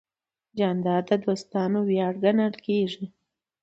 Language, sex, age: Pashto, female, 30-39